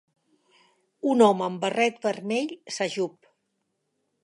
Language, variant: Catalan, Septentrional